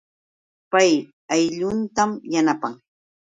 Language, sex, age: Yauyos Quechua, female, 60-69